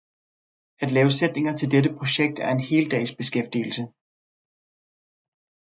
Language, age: Danish, 30-39